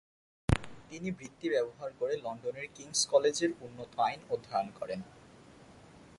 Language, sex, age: Bengali, male, under 19